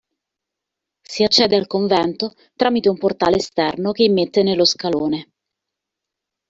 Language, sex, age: Italian, female, 40-49